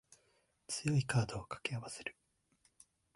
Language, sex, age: Japanese, male, 19-29